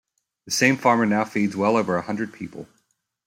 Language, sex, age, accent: English, male, 30-39, United States English